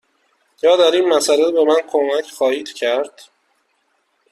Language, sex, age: Persian, male, 19-29